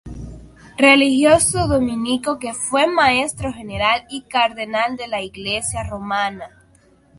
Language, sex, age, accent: Spanish, female, under 19, Caribe: Cuba, Venezuela, Puerto Rico, República Dominicana, Panamá, Colombia caribeña, México caribeño, Costa del golfo de México